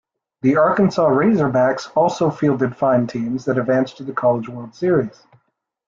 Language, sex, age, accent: English, male, under 19, United States English